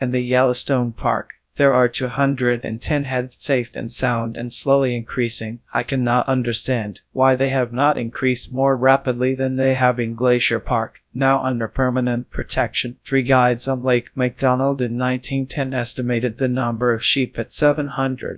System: TTS, GradTTS